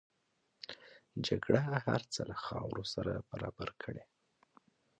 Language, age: Pashto, 19-29